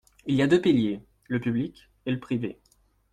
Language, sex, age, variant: French, male, 30-39, Français de métropole